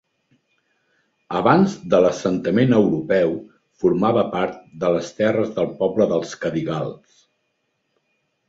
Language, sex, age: Catalan, male, 50-59